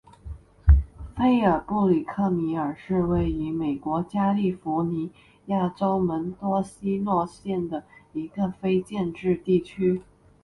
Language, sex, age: Chinese, female, 19-29